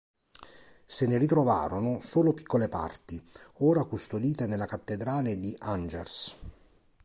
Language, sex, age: Italian, male, 40-49